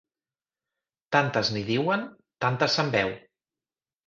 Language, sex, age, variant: Catalan, male, 40-49, Central